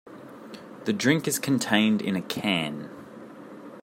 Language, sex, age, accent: English, male, 19-29, Australian English